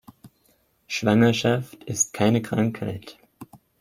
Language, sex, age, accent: German, male, 19-29, Deutschland Deutsch